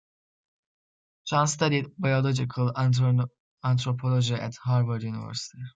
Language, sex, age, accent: English, male, under 19, United States English